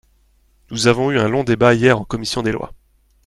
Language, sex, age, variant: French, male, 30-39, Français de métropole